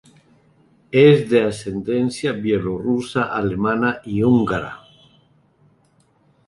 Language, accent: Spanish, Andino-Pacífico: Colombia, Perú, Ecuador, oeste de Bolivia y Venezuela andina